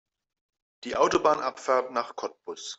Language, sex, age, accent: German, male, 30-39, Deutschland Deutsch